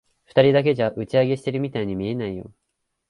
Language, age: Japanese, 19-29